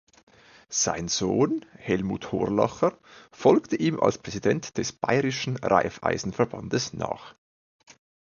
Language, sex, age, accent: German, male, 19-29, Schweizerdeutsch